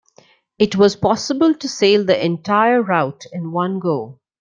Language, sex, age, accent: English, female, 40-49, India and South Asia (India, Pakistan, Sri Lanka)